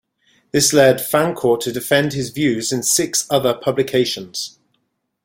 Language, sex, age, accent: English, male, 40-49, England English